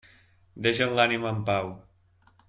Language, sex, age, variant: Catalan, male, 30-39, Balear